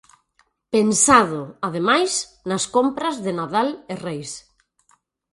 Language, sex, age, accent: Galician, female, 40-49, Atlántico (seseo e gheada)